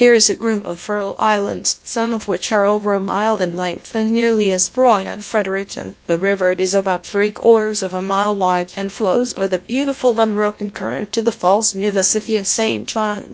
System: TTS, GlowTTS